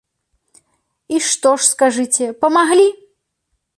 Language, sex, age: Belarusian, female, 40-49